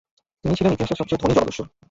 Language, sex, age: Bengali, male, 19-29